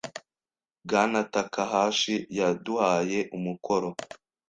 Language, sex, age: Kinyarwanda, male, under 19